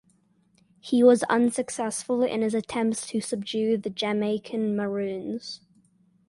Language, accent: English, Southern African (South Africa, Zimbabwe, Namibia)